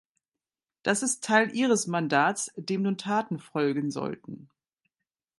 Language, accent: German, Deutschland Deutsch